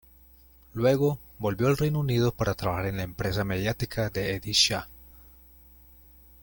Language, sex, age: Spanish, male, 30-39